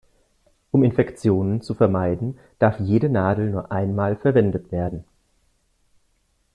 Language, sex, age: German, male, 30-39